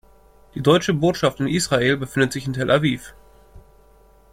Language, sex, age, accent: German, male, 19-29, Deutschland Deutsch